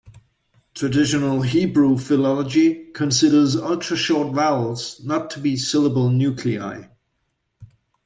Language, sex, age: English, male, 40-49